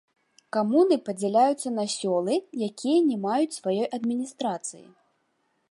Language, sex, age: Belarusian, female, 30-39